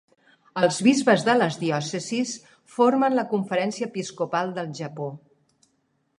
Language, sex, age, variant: Catalan, female, 50-59, Central